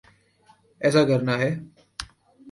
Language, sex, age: Urdu, male, 19-29